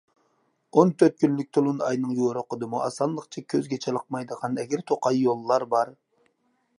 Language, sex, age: Uyghur, male, 30-39